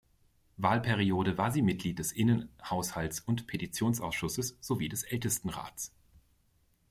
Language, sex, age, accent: German, male, 40-49, Deutschland Deutsch